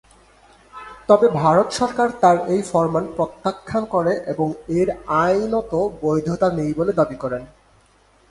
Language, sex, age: Bengali, male, 19-29